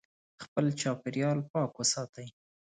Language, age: Pashto, 30-39